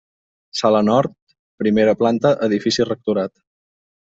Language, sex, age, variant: Catalan, male, 30-39, Balear